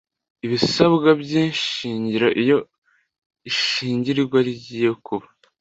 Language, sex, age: Kinyarwanda, male, under 19